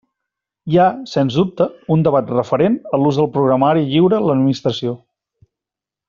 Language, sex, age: Catalan, male, 40-49